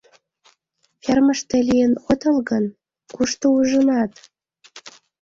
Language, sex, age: Mari, female, 19-29